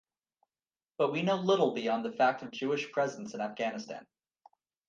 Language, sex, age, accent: English, male, 30-39, United States English